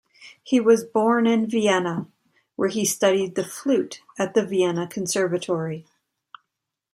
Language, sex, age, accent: English, female, 30-39, Canadian English